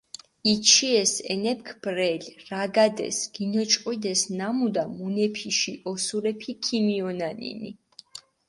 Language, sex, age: Mingrelian, female, 19-29